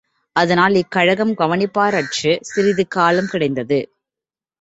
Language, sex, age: Tamil, female, 30-39